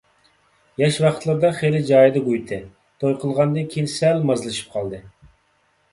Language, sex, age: Uyghur, male, 30-39